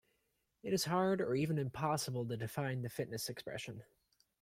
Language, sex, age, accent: English, male, 19-29, United States English